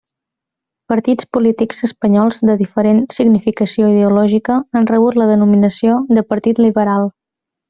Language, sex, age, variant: Catalan, female, 19-29, Central